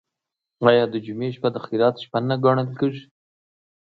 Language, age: Pashto, 40-49